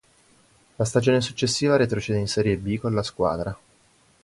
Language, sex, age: Italian, male, 19-29